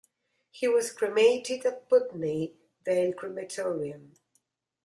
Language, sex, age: English, female, 40-49